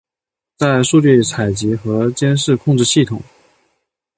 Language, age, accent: Chinese, 19-29, 出生地：江西省